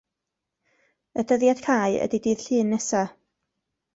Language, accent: Welsh, Y Deyrnas Unedig Cymraeg